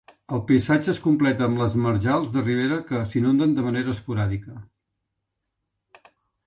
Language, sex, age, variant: Catalan, male, 60-69, Central